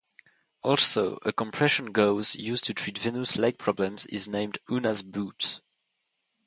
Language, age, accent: English, 19-29, United States English